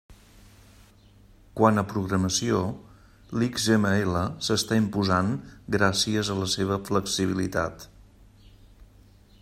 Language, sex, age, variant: Catalan, male, 50-59, Central